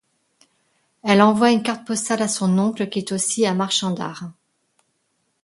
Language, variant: French, Français de métropole